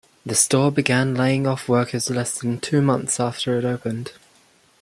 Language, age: English, under 19